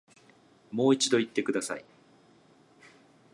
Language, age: Japanese, 40-49